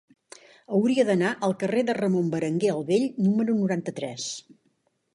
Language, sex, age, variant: Catalan, female, 60-69, Central